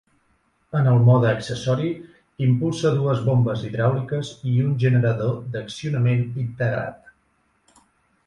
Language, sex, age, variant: Catalan, male, 40-49, Central